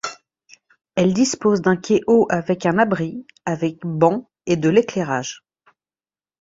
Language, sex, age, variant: French, female, 40-49, Français de métropole